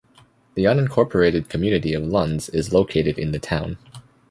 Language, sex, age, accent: English, male, 19-29, Canadian English